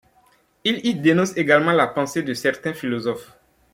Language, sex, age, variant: French, male, 30-39, Français d'Afrique subsaharienne et des îles africaines